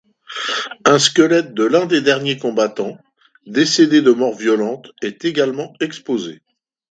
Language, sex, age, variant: French, male, 60-69, Français de métropole